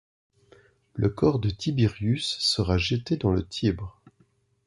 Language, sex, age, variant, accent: French, male, 40-49, Français d'Europe, Français de Suisse